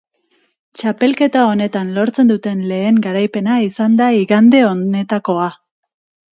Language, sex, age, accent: Basque, female, 30-39, Mendebalekoa (Araba, Bizkaia, Gipuzkoako mendebaleko herri batzuk)